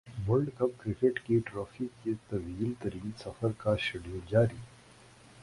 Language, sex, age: Urdu, male, 19-29